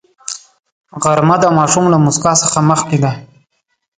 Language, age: Pashto, 19-29